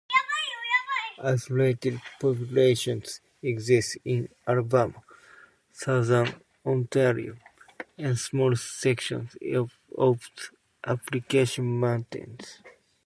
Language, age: English, 30-39